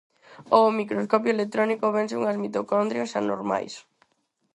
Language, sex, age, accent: Galician, female, under 19, Neofalante